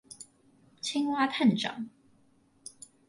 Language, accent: Chinese, 出生地：臺北市